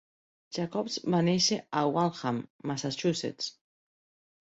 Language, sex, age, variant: Catalan, female, 50-59, Septentrional